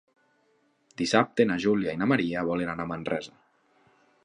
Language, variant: Catalan, Nord-Occidental